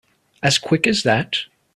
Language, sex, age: English, male, 19-29